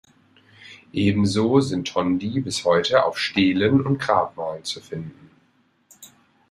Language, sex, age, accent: German, male, 19-29, Deutschland Deutsch